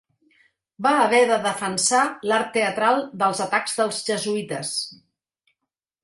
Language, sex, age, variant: Catalan, female, 50-59, Central